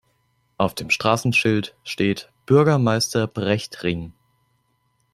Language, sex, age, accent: German, male, 19-29, Deutschland Deutsch